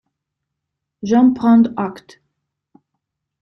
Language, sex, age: French, female, 30-39